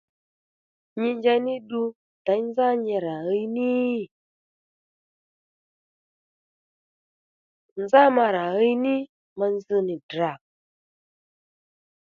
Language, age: Lendu, 19-29